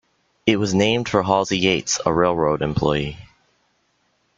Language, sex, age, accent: English, male, 19-29, United States English